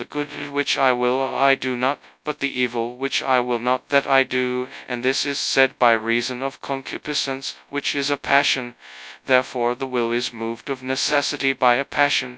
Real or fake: fake